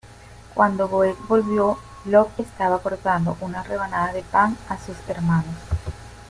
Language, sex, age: Spanish, female, 50-59